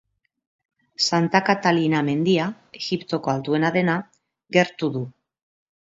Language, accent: Basque, Mendebalekoa (Araba, Bizkaia, Gipuzkoako mendebaleko herri batzuk)